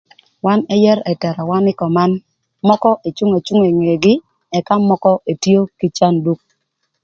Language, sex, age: Thur, female, 30-39